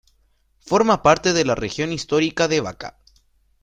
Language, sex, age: Spanish, male, 19-29